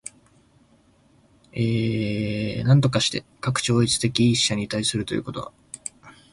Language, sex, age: Japanese, male, 19-29